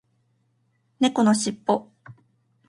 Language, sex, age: Japanese, female, 19-29